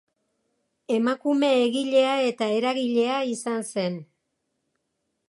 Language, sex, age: Basque, female, 60-69